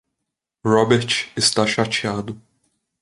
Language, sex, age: Portuguese, male, 19-29